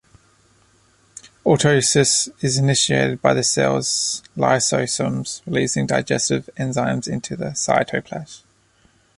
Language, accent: English, Australian English